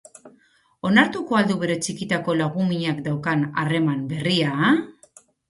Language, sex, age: Basque, female, 40-49